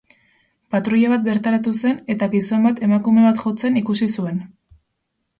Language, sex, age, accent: Basque, female, 19-29, Erdialdekoa edo Nafarra (Gipuzkoa, Nafarroa)